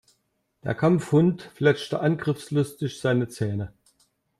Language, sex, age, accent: German, male, 50-59, Deutschland Deutsch